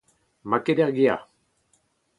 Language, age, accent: Breton, 70-79, Leoneg